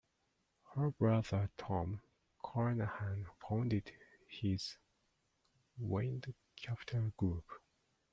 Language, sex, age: English, male, 40-49